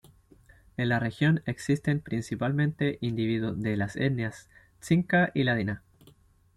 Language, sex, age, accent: Spanish, male, 19-29, Chileno: Chile, Cuyo